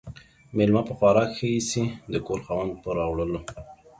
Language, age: Pashto, 30-39